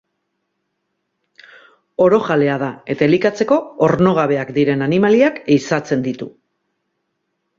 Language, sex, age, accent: Basque, female, 40-49, Mendebalekoa (Araba, Bizkaia, Gipuzkoako mendebaleko herri batzuk)